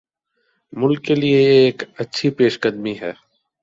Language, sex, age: Urdu, male, 19-29